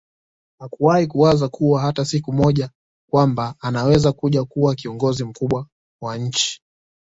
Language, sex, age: Swahili, male, 19-29